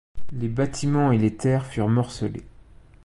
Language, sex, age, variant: French, male, 19-29, Français de métropole